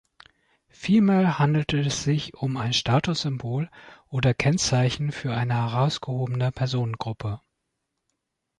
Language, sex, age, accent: German, male, 40-49, Deutschland Deutsch